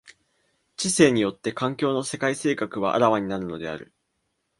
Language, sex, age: Japanese, male, 19-29